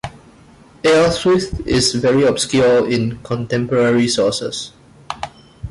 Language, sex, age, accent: English, male, 30-39, Singaporean English